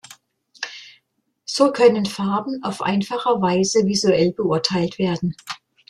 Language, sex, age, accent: German, female, 60-69, Deutschland Deutsch